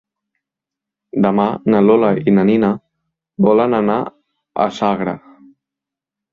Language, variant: Catalan, Central